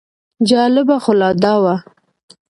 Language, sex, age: Pashto, female, 19-29